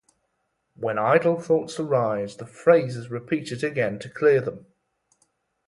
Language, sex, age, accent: English, male, 19-29, England English